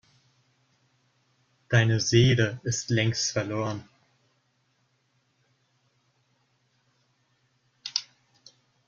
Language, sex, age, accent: German, male, under 19, Deutschland Deutsch